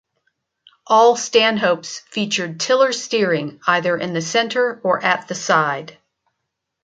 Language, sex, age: English, female, 60-69